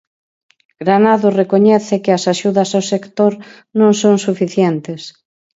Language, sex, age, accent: Galician, female, 50-59, Central (gheada); Normativo (estándar)